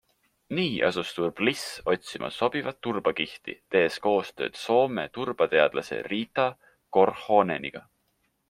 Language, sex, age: Estonian, male, 19-29